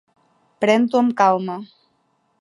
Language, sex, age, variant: Catalan, female, 40-49, Central